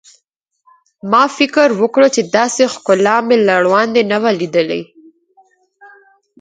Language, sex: Pashto, female